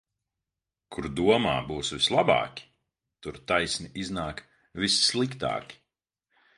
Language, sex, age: Latvian, male, 30-39